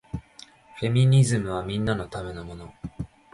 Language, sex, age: Japanese, male, under 19